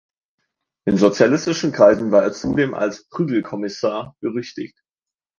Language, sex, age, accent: German, male, 19-29, Deutschland Deutsch